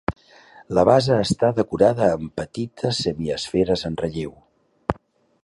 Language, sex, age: Catalan, male, 50-59